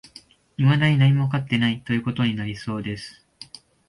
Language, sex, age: Japanese, male, 19-29